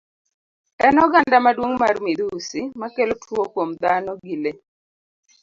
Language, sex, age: Luo (Kenya and Tanzania), female, 30-39